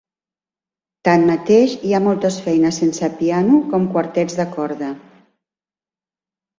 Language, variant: Catalan, Central